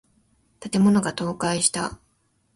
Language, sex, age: Japanese, female, 19-29